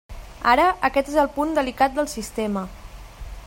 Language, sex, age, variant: Catalan, female, 19-29, Central